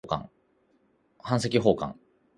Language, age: Japanese, 30-39